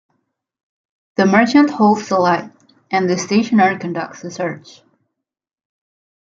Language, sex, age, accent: English, female, 19-29, United States English